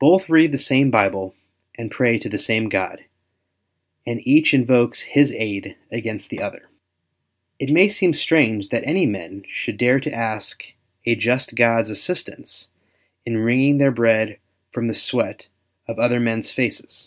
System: none